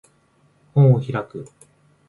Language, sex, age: Japanese, male, 19-29